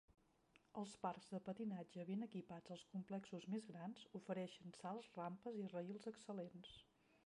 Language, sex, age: Catalan, female, 40-49